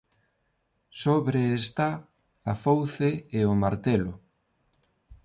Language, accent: Galician, Neofalante